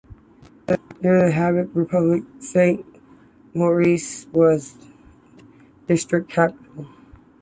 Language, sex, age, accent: English, female, 30-39, United States English